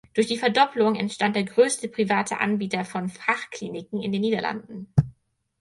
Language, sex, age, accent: German, female, 19-29, Deutschland Deutsch